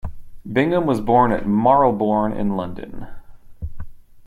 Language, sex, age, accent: English, male, 30-39, United States English